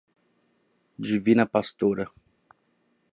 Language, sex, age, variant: Portuguese, male, 19-29, Portuguese (Brasil)